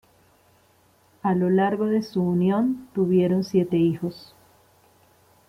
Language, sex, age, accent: Spanish, female, 40-49, Andino-Pacífico: Colombia, Perú, Ecuador, oeste de Bolivia y Venezuela andina